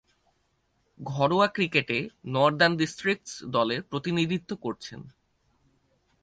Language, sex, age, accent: Bengali, male, 19-29, Bengali